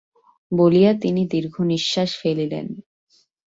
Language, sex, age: Bengali, female, 19-29